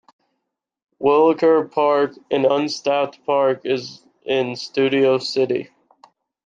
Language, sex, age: English, male, 19-29